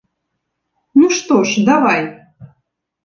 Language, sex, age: Belarusian, female, 19-29